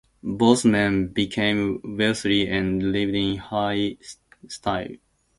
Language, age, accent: English, 19-29, United States English